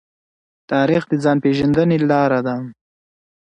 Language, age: Pashto, 19-29